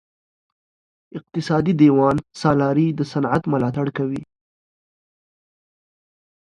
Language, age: Pashto, under 19